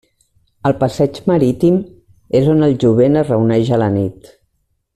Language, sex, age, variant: Catalan, female, 50-59, Central